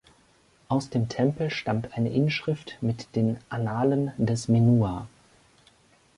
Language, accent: German, Deutschland Deutsch